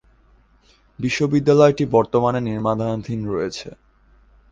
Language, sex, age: Bengali, male, under 19